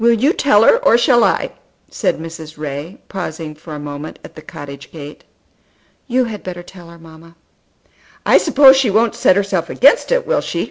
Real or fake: real